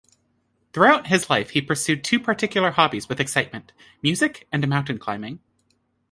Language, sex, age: English, female, 30-39